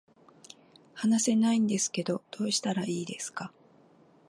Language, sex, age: Japanese, female, 50-59